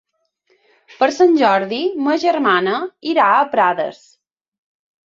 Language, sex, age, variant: Catalan, female, 30-39, Balear